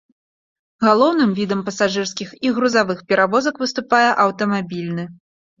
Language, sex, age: Belarusian, female, 19-29